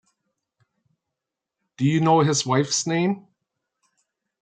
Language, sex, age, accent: English, male, 60-69, Canadian English